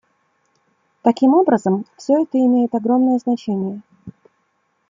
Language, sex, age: Russian, female, 30-39